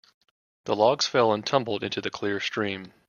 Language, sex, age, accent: English, male, 30-39, United States English